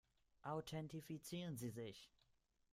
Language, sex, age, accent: German, male, 19-29, Deutschland Deutsch